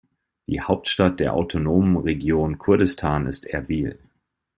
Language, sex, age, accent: German, male, 30-39, Deutschland Deutsch